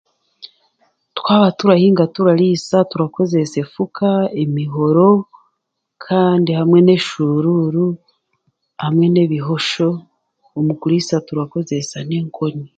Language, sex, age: Chiga, female, 40-49